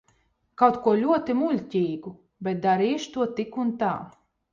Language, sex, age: Latvian, female, 30-39